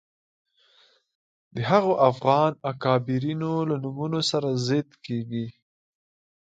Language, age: Pashto, 19-29